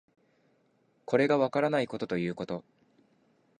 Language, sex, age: Japanese, male, 19-29